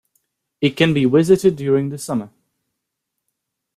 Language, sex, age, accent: English, male, 19-29, England English